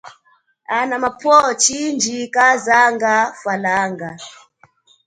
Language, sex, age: Chokwe, female, 30-39